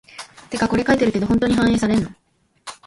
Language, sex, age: Japanese, female, 19-29